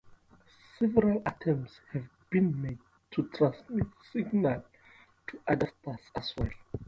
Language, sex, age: English, male, 19-29